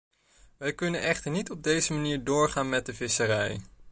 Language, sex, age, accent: Dutch, male, 19-29, Nederlands Nederlands